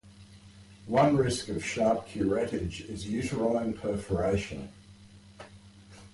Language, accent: English, Australian English